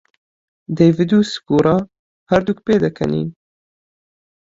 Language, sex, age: Central Kurdish, male, 19-29